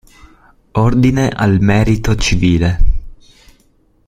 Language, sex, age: Italian, male, 19-29